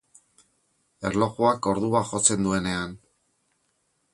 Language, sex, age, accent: Basque, male, 50-59, Mendebalekoa (Araba, Bizkaia, Gipuzkoako mendebaleko herri batzuk)